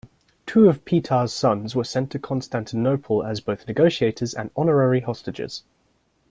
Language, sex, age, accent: English, male, 19-29, England English